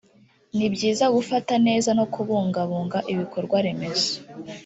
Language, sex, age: Kinyarwanda, female, 19-29